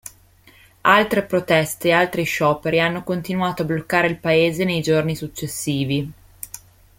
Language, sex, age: Italian, female, 19-29